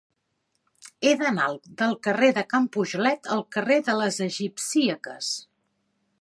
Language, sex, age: Catalan, female, 40-49